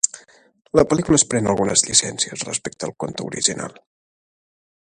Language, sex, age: Catalan, male, 30-39